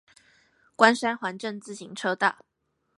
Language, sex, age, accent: Chinese, female, 19-29, 出生地：臺北市